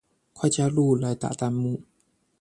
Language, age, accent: Chinese, 19-29, 出生地：彰化縣